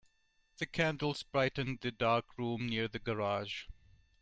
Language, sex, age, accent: English, male, 40-49, England English